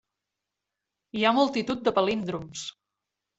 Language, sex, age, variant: Catalan, female, 40-49, Central